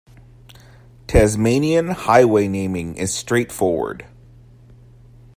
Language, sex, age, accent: English, male, 19-29, United States English